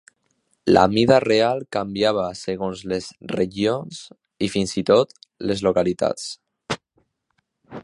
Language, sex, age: Catalan, male, under 19